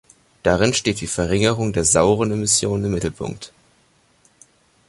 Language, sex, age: German, male, under 19